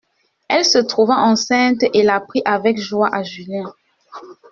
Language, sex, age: French, female, 19-29